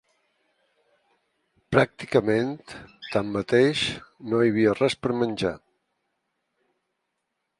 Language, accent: Catalan, mallorquí